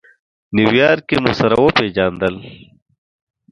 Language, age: Pashto, 30-39